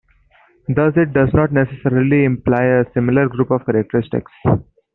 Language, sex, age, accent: English, male, 19-29, India and South Asia (India, Pakistan, Sri Lanka)